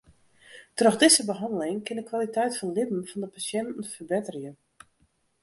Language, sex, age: Western Frisian, female, 30-39